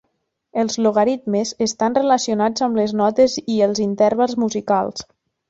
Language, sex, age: Catalan, female, 30-39